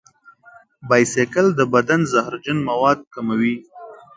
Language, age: Pashto, 19-29